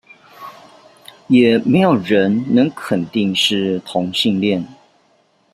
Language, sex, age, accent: Chinese, male, 40-49, 出生地：臺北市